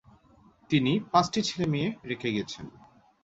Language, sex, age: Bengali, male, 19-29